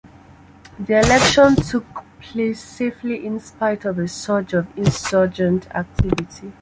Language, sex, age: English, female, 30-39